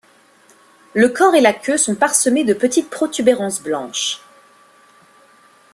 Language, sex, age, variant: French, female, 19-29, Français de métropole